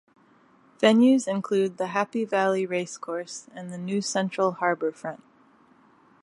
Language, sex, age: English, female, 40-49